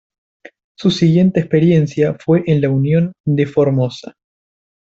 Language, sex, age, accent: Spanish, male, under 19, Rioplatense: Argentina, Uruguay, este de Bolivia, Paraguay